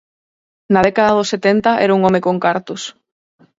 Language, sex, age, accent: Galician, female, 19-29, Atlántico (seseo e gheada)